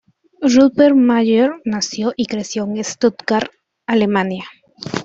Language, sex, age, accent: Spanish, female, 19-29, España: Norte peninsular (Asturias, Castilla y León, Cantabria, País Vasco, Navarra, Aragón, La Rioja, Guadalajara, Cuenca)